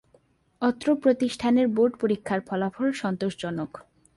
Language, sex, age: Bengali, female, 19-29